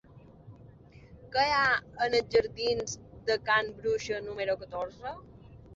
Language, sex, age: Catalan, female, 30-39